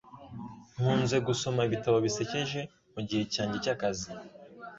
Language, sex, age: Kinyarwanda, male, 19-29